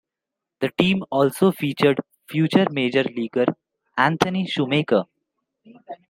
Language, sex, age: English, male, under 19